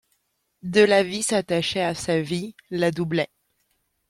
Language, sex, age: French, female, 30-39